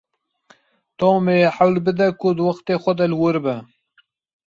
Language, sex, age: Kurdish, male, 30-39